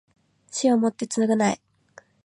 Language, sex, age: Japanese, female, 19-29